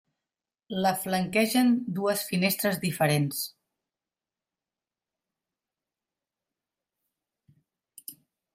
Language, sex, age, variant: Catalan, female, 40-49, Central